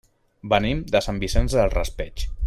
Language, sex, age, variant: Catalan, male, 40-49, Central